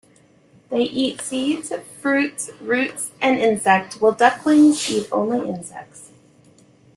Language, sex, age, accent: English, female, 50-59, United States English